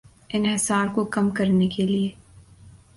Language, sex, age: Urdu, female, 19-29